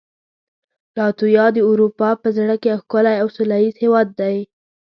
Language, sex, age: Pashto, female, 19-29